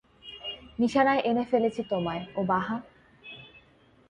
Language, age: Bengali, 19-29